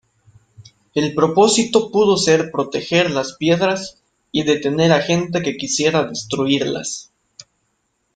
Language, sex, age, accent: Spanish, male, 19-29, México